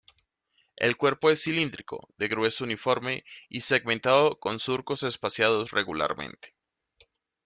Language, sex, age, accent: Spanish, male, 30-39, Caribe: Cuba, Venezuela, Puerto Rico, República Dominicana, Panamá, Colombia caribeña, México caribeño, Costa del golfo de México